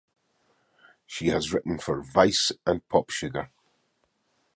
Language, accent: English, Scottish English